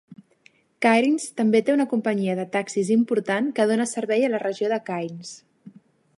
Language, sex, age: Catalan, female, 19-29